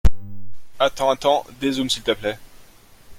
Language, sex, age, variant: French, male, 19-29, Français de métropole